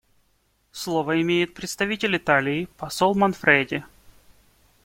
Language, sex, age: Russian, male, 19-29